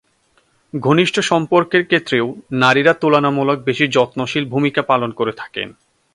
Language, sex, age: Bengali, male, 19-29